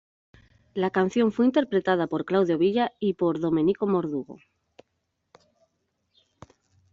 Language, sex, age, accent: Spanish, female, 30-39, España: Norte peninsular (Asturias, Castilla y León, Cantabria, País Vasco, Navarra, Aragón, La Rioja, Guadalajara, Cuenca)